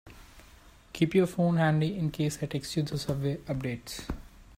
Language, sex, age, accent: English, male, 19-29, India and South Asia (India, Pakistan, Sri Lanka)